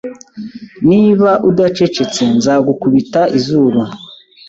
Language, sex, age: Kinyarwanda, male, 19-29